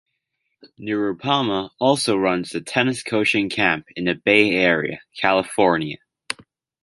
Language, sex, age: English, male, under 19